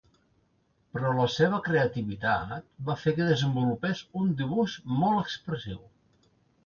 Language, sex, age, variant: Catalan, male, 50-59, Central